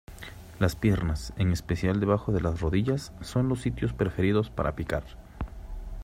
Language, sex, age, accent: Spanish, male, 30-39, México